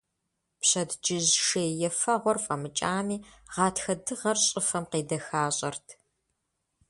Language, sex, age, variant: Kabardian, female, 30-39, Адыгэбзэ (Къэбэрдей, Кирил, псоми зэдай)